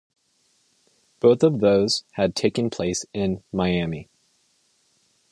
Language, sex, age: English, male, 19-29